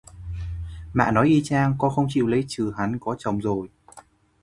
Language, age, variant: Vietnamese, 19-29, Hà Nội